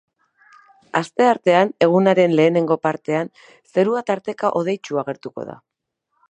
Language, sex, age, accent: Basque, female, 30-39, Erdialdekoa edo Nafarra (Gipuzkoa, Nafarroa)